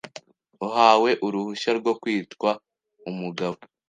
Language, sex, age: Kinyarwanda, male, under 19